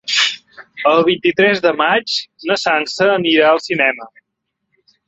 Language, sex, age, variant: Catalan, male, 40-49, Central